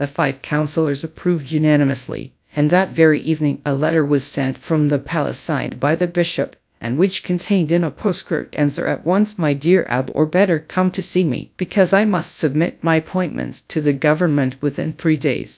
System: TTS, GradTTS